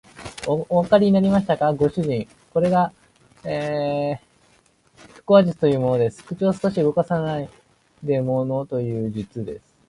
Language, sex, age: Japanese, male, 19-29